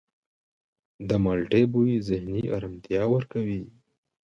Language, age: Pashto, 19-29